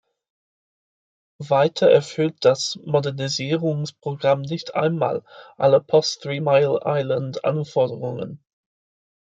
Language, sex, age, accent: German, male, 19-29, Britisches Deutsch